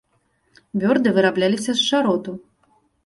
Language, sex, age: Belarusian, female, 30-39